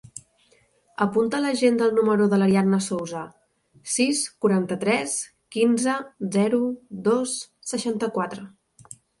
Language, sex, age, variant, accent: Catalan, female, 30-39, Central, central